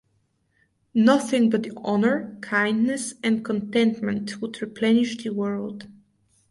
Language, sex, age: English, female, 19-29